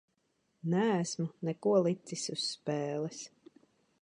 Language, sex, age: Latvian, female, 40-49